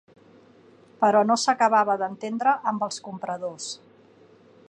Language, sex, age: Catalan, female, 40-49